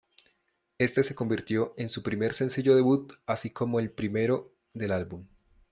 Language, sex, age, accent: Spanish, male, 30-39, Andino-Pacífico: Colombia, Perú, Ecuador, oeste de Bolivia y Venezuela andina